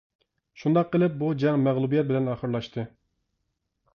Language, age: Uyghur, 30-39